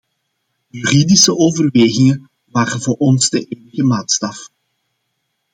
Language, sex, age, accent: Dutch, male, 40-49, Belgisch Nederlands